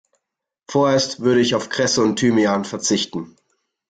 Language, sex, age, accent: German, male, 19-29, Deutschland Deutsch